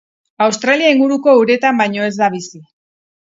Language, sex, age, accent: Basque, female, 40-49, Erdialdekoa edo Nafarra (Gipuzkoa, Nafarroa)